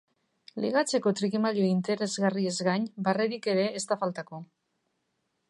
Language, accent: Basque, Mendebalekoa (Araba, Bizkaia, Gipuzkoako mendebaleko herri batzuk)